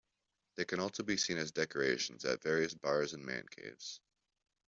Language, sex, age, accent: English, male, under 19, Canadian English